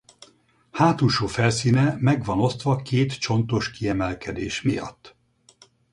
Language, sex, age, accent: Hungarian, male, 70-79, budapesti